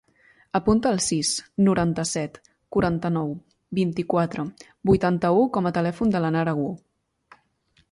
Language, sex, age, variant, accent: Catalan, female, 19-29, Central, central